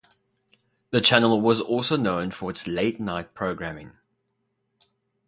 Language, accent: English, Southern African (South Africa, Zimbabwe, Namibia)